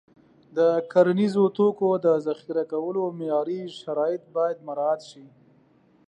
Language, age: Pashto, 30-39